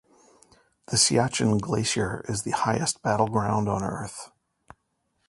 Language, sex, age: English, male, 40-49